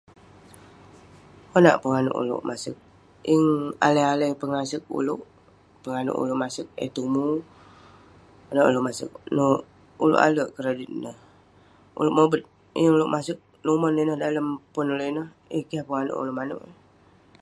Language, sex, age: Western Penan, female, 30-39